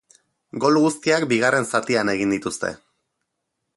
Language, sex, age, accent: Basque, male, 30-39, Erdialdekoa edo Nafarra (Gipuzkoa, Nafarroa)